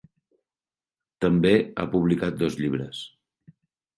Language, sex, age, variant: Catalan, male, 50-59, Central